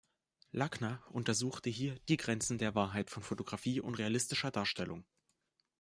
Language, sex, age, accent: German, male, 19-29, Deutschland Deutsch